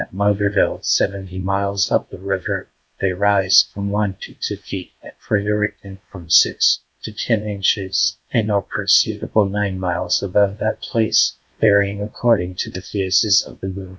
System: TTS, GlowTTS